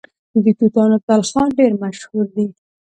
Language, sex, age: Pashto, female, under 19